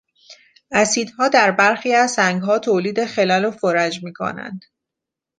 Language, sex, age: Persian, female, 30-39